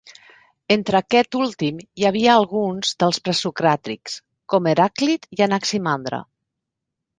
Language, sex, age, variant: Catalan, female, 40-49, Central